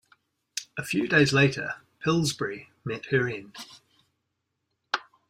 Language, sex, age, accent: English, male, 40-49, New Zealand English